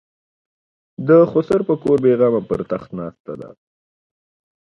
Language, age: Pashto, 19-29